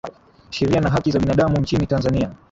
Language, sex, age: Swahili, male, 19-29